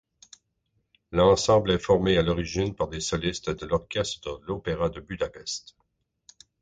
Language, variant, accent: French, Français d'Amérique du Nord, Français du Canada